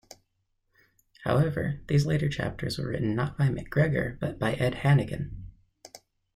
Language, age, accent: English, 19-29, United States English